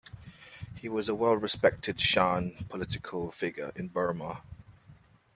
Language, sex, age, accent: English, male, 30-39, England English